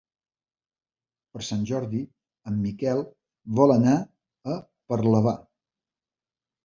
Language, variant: Catalan, Balear